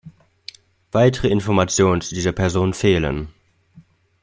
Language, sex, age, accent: German, male, 19-29, Deutschland Deutsch